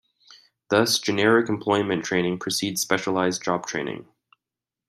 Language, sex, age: English, male, 19-29